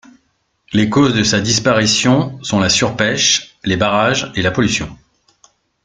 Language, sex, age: French, male, 40-49